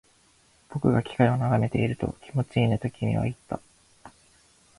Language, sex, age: Japanese, male, 19-29